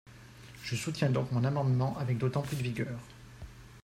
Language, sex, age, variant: French, male, 40-49, Français de métropole